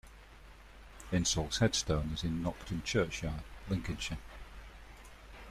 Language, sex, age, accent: English, male, 50-59, England English